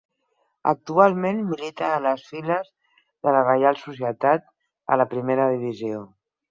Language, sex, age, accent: Catalan, female, 50-59, Barcelona